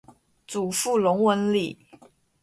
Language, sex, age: Chinese, female, 19-29